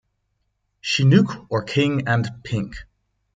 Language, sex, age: English, male, 19-29